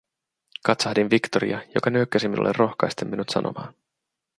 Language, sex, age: Finnish, male, 30-39